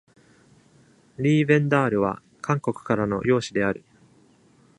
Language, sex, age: Japanese, male, 30-39